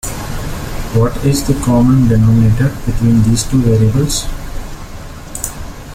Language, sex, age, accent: English, male, 30-39, India and South Asia (India, Pakistan, Sri Lanka)